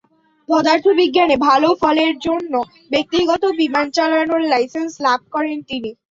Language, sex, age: Bengali, female, 19-29